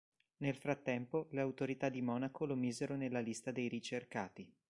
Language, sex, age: Italian, male, 19-29